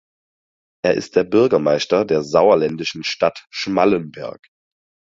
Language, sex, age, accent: German, male, 19-29, Deutschland Deutsch